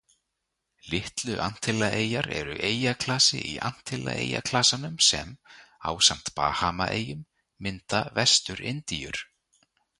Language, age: Icelandic, 30-39